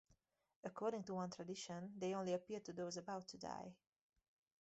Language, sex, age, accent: English, female, 19-29, United States English